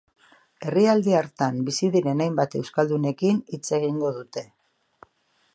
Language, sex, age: Basque, female, 50-59